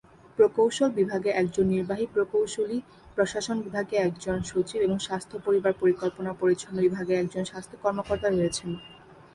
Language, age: Bengali, 19-29